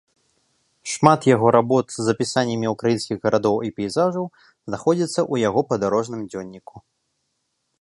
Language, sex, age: Belarusian, male, 19-29